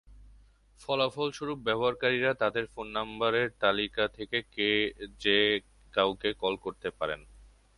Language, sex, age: Bengali, male, 19-29